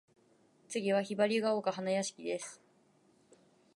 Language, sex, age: Japanese, female, 19-29